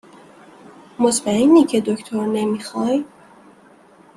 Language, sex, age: Persian, female, 19-29